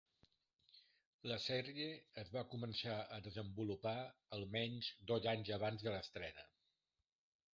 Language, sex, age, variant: Catalan, male, 60-69, Central